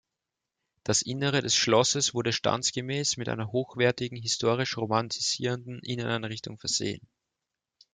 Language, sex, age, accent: German, male, 19-29, Österreichisches Deutsch